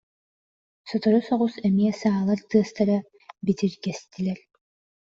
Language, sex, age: Yakut, female, under 19